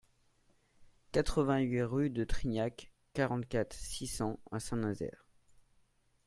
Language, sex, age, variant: French, male, under 19, Français de métropole